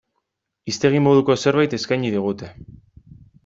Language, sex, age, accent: Basque, male, 19-29, Erdialdekoa edo Nafarra (Gipuzkoa, Nafarroa)